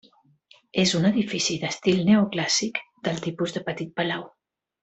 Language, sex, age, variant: Catalan, female, 50-59, Central